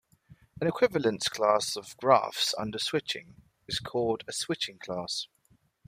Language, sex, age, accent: English, male, 30-39, England English